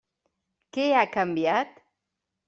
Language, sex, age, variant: Catalan, female, 40-49, Central